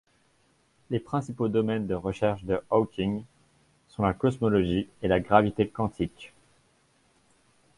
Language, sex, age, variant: French, male, 19-29, Français de métropole